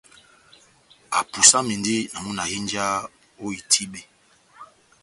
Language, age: Batanga, 40-49